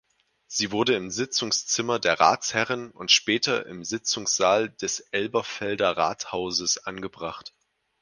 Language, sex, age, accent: German, male, 19-29, Deutschland Deutsch